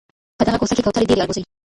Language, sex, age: Pashto, female, under 19